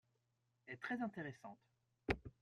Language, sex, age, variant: French, male, 30-39, Français de métropole